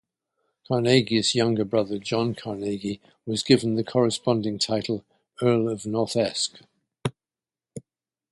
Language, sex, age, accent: English, male, 70-79, England English